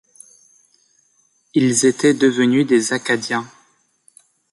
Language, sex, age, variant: French, male, under 19, Français de métropole